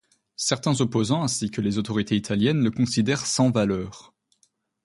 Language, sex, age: French, female, 19-29